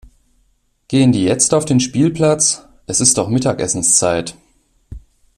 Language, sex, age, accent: German, male, 19-29, Deutschland Deutsch